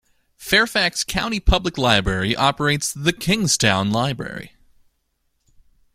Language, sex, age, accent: English, male, 30-39, United States English